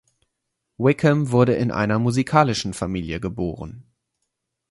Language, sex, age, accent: German, male, 30-39, Deutschland Deutsch